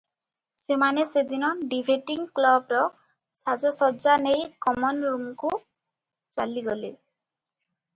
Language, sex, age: Odia, female, 19-29